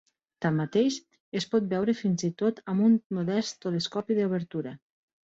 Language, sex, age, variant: Catalan, female, 50-59, Septentrional